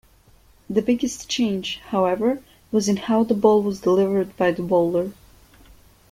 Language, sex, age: English, female, 19-29